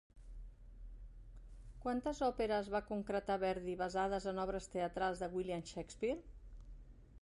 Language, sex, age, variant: Catalan, female, 50-59, Central